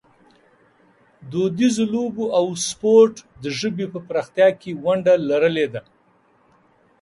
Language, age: Pashto, 50-59